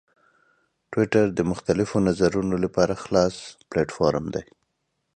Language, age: Pashto, 30-39